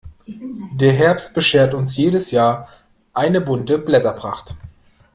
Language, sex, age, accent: German, male, 30-39, Deutschland Deutsch